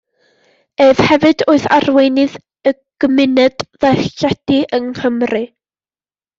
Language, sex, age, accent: Welsh, female, under 19, Y Deyrnas Unedig Cymraeg